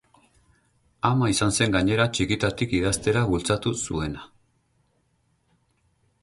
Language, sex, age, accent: Basque, male, 40-49, Mendebalekoa (Araba, Bizkaia, Gipuzkoako mendebaleko herri batzuk)